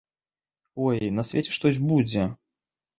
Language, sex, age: Belarusian, male, 30-39